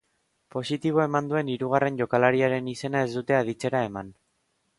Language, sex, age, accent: Basque, male, 19-29, Erdialdekoa edo Nafarra (Gipuzkoa, Nafarroa)